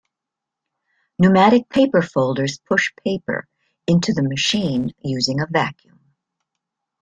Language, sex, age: English, female, 60-69